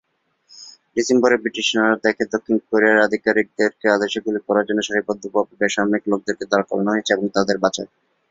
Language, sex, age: Bengali, male, 19-29